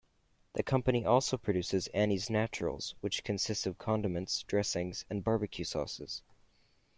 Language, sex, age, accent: English, male, 19-29, Canadian English